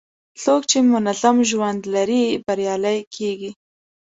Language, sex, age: Pashto, female, 19-29